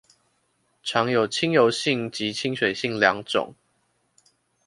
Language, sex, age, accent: Chinese, male, 19-29, 出生地：臺北市